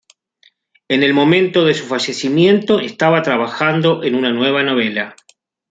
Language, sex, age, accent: Spanish, male, 50-59, Rioplatense: Argentina, Uruguay, este de Bolivia, Paraguay